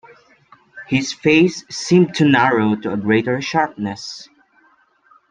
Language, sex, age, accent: English, male, 19-29, Filipino